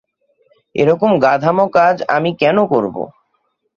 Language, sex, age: Bengali, male, 19-29